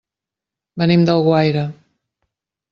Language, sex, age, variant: Catalan, female, 50-59, Central